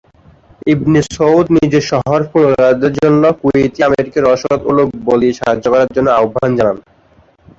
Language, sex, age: Bengali, male, 19-29